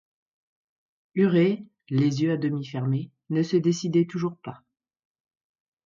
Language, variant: French, Français de métropole